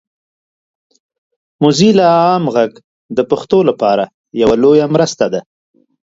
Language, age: Pashto, 30-39